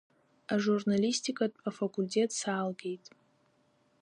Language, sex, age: Abkhazian, female, under 19